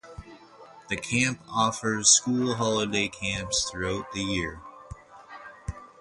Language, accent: English, Canadian English